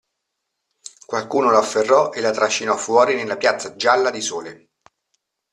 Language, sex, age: Italian, male, 40-49